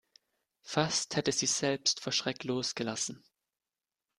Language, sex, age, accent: German, male, 19-29, Deutschland Deutsch